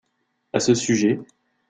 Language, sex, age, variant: French, male, 19-29, Français de métropole